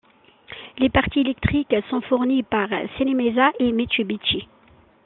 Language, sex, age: French, female, 40-49